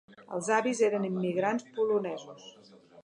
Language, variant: Catalan, Central